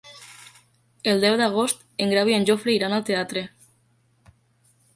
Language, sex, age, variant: Catalan, female, 19-29, Nord-Occidental